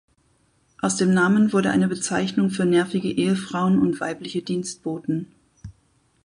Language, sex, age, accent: German, female, 40-49, Deutschland Deutsch